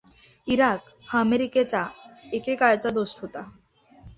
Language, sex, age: Marathi, female, 19-29